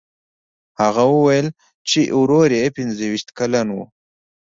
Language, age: Pashto, 19-29